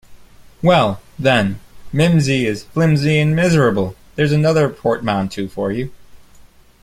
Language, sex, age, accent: English, male, 30-39, United States English